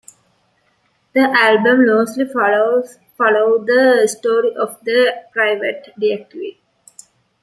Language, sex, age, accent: English, female, 19-29, United States English